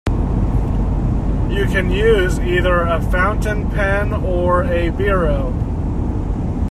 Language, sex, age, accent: English, male, 30-39, United States English